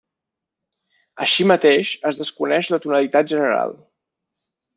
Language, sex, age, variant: Catalan, male, 30-39, Balear